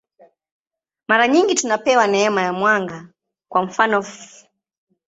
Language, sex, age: Swahili, female, 19-29